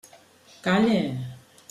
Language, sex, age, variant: Catalan, female, 50-59, Central